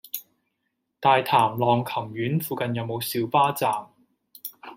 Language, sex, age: Cantonese, male, 30-39